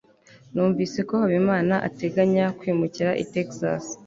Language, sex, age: Kinyarwanda, female, 19-29